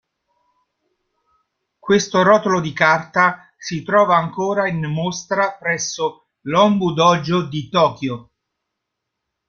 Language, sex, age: Italian, male, 40-49